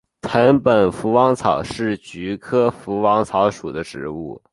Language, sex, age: Chinese, male, under 19